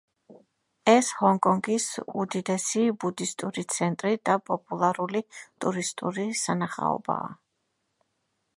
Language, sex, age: Georgian, female, 30-39